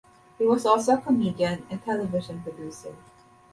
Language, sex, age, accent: English, female, 19-29, Filipino